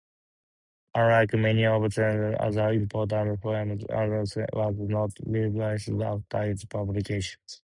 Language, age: English, 19-29